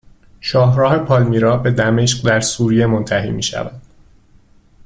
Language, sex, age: Persian, male, 19-29